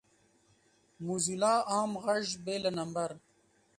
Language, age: Pashto, 19-29